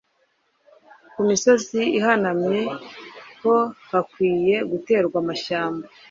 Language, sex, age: Kinyarwanda, female, 30-39